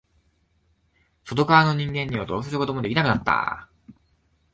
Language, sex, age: Japanese, male, 19-29